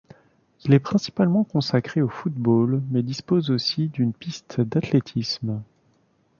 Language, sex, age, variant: French, male, 30-39, Français de métropole